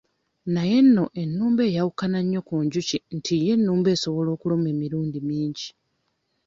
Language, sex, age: Ganda, female, 30-39